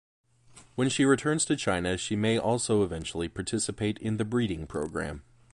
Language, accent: English, United States English